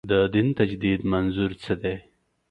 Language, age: Pashto, 19-29